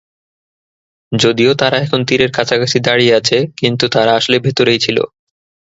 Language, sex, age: Bengali, male, 19-29